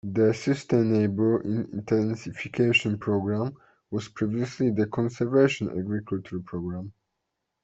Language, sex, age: English, male, 19-29